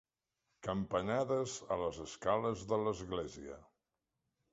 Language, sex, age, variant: Catalan, male, 60-69, Central